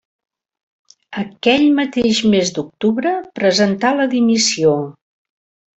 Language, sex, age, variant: Catalan, female, 60-69, Central